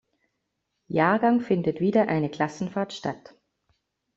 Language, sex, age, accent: German, female, 30-39, Österreichisches Deutsch